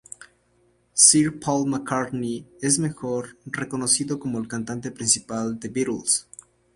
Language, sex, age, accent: Spanish, male, 19-29, México